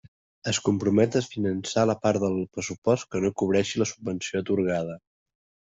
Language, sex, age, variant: Catalan, male, 30-39, Central